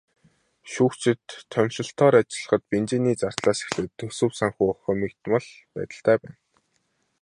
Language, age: Mongolian, 19-29